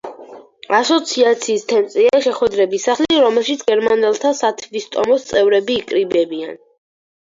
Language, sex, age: Georgian, female, under 19